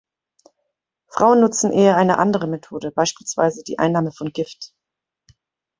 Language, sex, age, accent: German, female, 30-39, Deutschland Deutsch